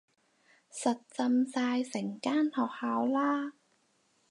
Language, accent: Cantonese, 广州音